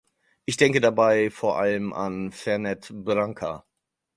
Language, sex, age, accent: German, male, 30-39, Deutschland Deutsch